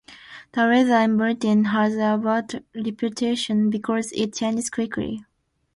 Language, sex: English, female